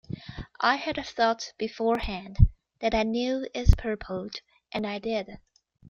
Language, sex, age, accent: English, female, 30-39, United States English